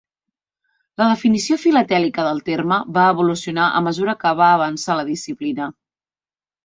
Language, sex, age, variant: Catalan, female, 50-59, Central